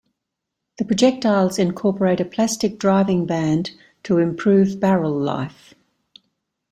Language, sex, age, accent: English, female, 70-79, Australian English